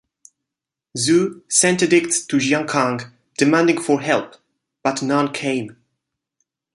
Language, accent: English, England English